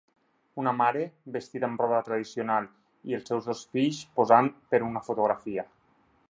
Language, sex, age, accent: Catalan, male, 30-39, Tortosí